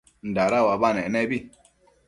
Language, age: Matsés, 19-29